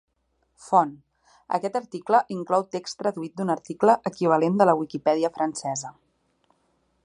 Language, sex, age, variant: Catalan, female, 30-39, Central